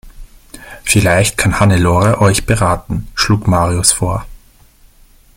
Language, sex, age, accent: German, male, 19-29, Österreichisches Deutsch